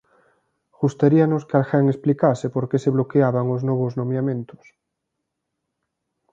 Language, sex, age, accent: Galician, male, 19-29, Atlántico (seseo e gheada)